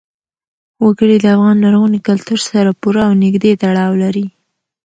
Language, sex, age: Pashto, female, under 19